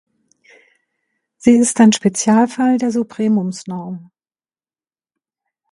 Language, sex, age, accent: German, female, 50-59, Deutschland Deutsch